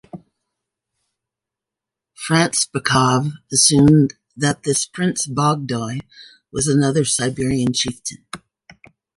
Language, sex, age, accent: English, female, 60-69, United States English